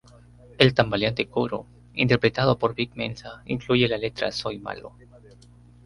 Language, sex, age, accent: Spanish, male, 19-29, Andino-Pacífico: Colombia, Perú, Ecuador, oeste de Bolivia y Venezuela andina